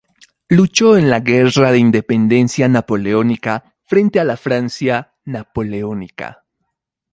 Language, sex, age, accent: Spanish, male, 30-39, Andino-Pacífico: Colombia, Perú, Ecuador, oeste de Bolivia y Venezuela andina